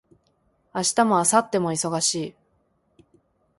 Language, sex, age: Japanese, female, 19-29